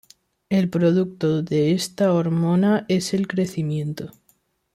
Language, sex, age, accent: Spanish, male, under 19, España: Centro-Sur peninsular (Madrid, Toledo, Castilla-La Mancha)